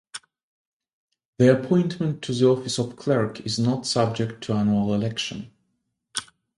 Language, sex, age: English, male, 30-39